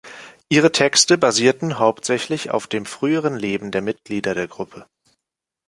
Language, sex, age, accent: German, male, 19-29, Deutschland Deutsch